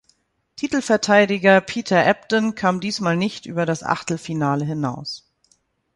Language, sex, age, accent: German, female, 50-59, Deutschland Deutsch